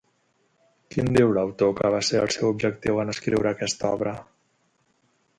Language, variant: Catalan, Central